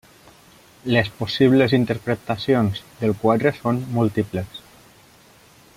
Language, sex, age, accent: Catalan, male, 30-39, valencià